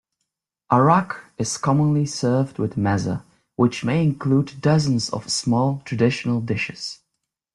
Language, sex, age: English, male, 19-29